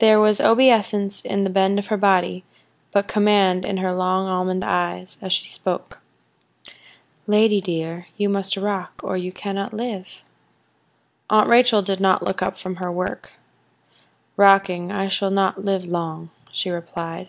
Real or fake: real